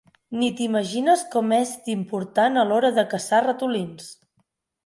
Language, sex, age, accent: Catalan, female, 30-39, Oriental